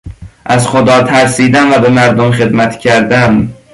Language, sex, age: Persian, male, under 19